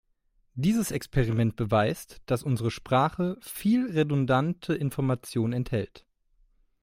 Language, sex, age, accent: German, male, 30-39, Deutschland Deutsch